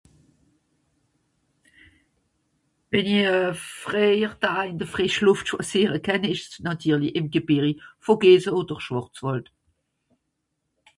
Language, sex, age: Swiss German, female, 60-69